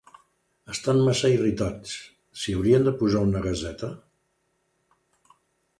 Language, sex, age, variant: Catalan, male, 70-79, Central